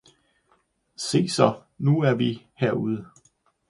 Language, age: Danish, 40-49